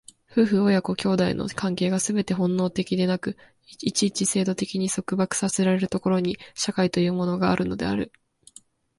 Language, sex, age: Japanese, female, 19-29